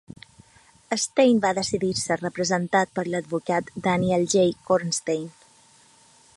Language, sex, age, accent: Catalan, female, 30-39, balear; central